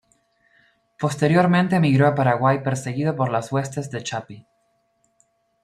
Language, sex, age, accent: Spanish, male, 19-29, Rioplatense: Argentina, Uruguay, este de Bolivia, Paraguay